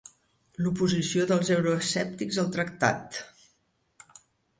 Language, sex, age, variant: Catalan, female, 60-69, Central